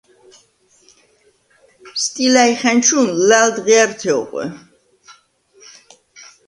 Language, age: Svan, 40-49